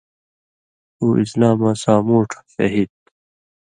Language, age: Indus Kohistani, 30-39